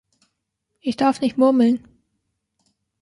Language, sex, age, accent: German, female, 19-29, Deutschland Deutsch